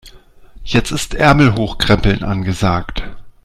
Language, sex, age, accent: German, male, 40-49, Deutschland Deutsch